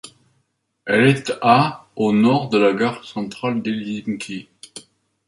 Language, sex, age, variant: French, male, 50-59, Français de métropole